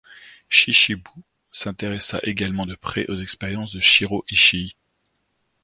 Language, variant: French, Français de métropole